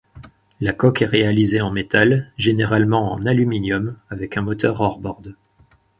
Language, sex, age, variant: French, male, 30-39, Français de métropole